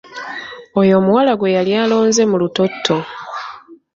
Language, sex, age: Ganda, female, 30-39